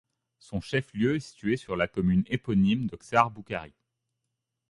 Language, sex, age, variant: French, male, 19-29, Français de métropole